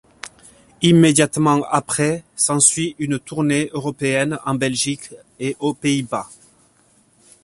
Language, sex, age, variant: French, male, 40-49, Français de métropole